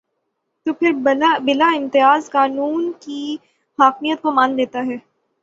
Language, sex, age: Urdu, female, 19-29